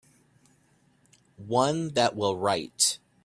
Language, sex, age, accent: English, male, 30-39, United States English